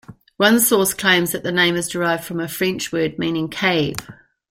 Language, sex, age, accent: English, female, 60-69, New Zealand English